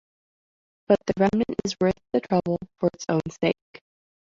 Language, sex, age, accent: English, female, 19-29, United States English